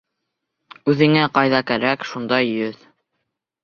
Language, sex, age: Bashkir, male, under 19